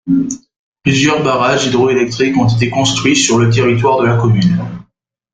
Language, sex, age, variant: French, male, 19-29, Français de métropole